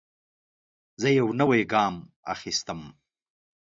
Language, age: Pashto, 50-59